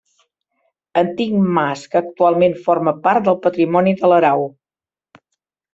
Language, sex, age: Catalan, male, 40-49